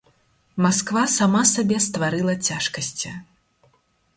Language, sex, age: Belarusian, female, 30-39